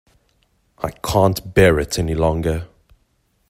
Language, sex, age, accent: English, male, 30-39, Southern African (South Africa, Zimbabwe, Namibia)